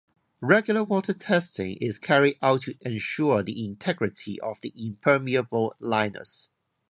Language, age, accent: English, 30-39, Hong Kong English